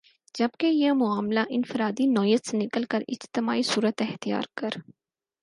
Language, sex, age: Urdu, female, 19-29